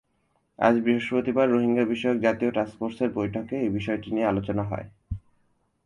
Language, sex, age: Bengali, male, 19-29